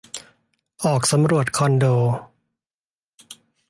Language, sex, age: Thai, male, 40-49